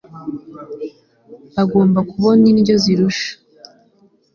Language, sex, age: Kinyarwanda, female, 19-29